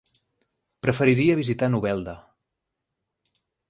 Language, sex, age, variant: Catalan, male, 30-39, Central